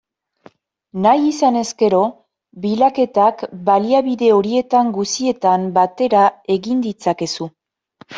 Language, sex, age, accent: Basque, female, 19-29, Nafar-lapurtarra edo Zuberotarra (Lapurdi, Nafarroa Beherea, Zuberoa)